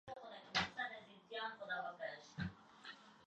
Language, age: Pashto, 40-49